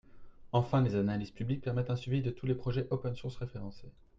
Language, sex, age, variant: French, male, 30-39, Français de métropole